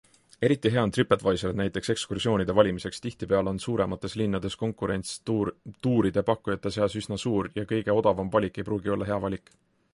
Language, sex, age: Estonian, male, 19-29